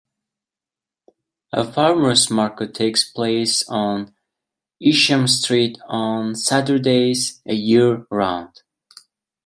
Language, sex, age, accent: English, male, 19-29, United States English